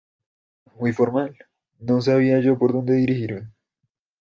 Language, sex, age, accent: Spanish, male, under 19, Andino-Pacífico: Colombia, Perú, Ecuador, oeste de Bolivia y Venezuela andina